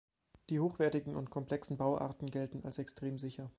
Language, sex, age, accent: German, male, 30-39, Deutschland Deutsch